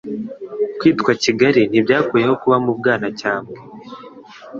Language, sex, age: Kinyarwanda, male, under 19